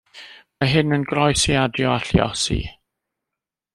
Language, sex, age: Welsh, male, 50-59